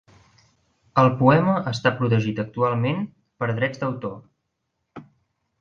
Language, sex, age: Catalan, male, 19-29